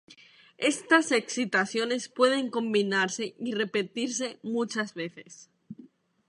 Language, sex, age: Spanish, female, 19-29